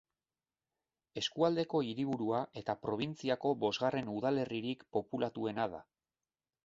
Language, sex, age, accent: Basque, male, 40-49, Mendebalekoa (Araba, Bizkaia, Gipuzkoako mendebaleko herri batzuk)